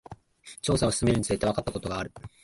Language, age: Japanese, 19-29